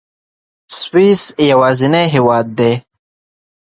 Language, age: Pashto, 19-29